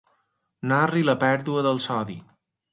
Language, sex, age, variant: Catalan, male, 40-49, Balear